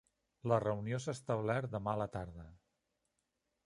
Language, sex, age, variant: Catalan, male, 50-59, Central